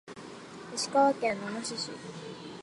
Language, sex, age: Japanese, female, 19-29